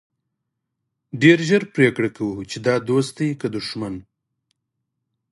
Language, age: Pashto, 30-39